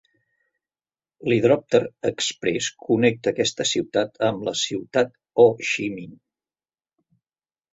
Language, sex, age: Catalan, male, 70-79